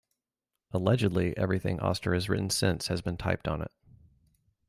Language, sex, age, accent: English, male, 30-39, United States English